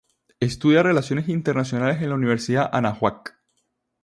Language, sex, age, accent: Spanish, male, 19-29, Caribe: Cuba, Venezuela, Puerto Rico, República Dominicana, Panamá, Colombia caribeña, México caribeño, Costa del golfo de México